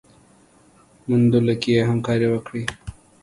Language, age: Pashto, 19-29